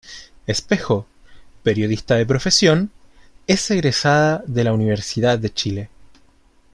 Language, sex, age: Spanish, male, 19-29